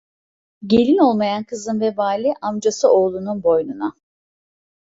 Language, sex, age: Turkish, female, 50-59